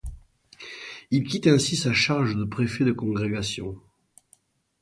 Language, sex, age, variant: French, male, 50-59, Français de métropole